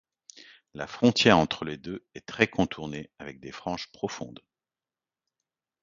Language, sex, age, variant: French, male, 40-49, Français de métropole